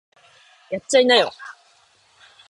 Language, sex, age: Japanese, female, under 19